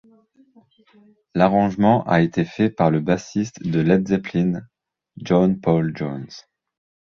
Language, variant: French, Français de métropole